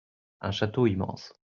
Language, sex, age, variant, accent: French, male, 30-39, Français d'Europe, Français de Belgique